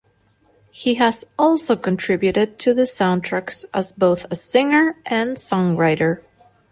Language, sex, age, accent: English, female, 30-39, United States English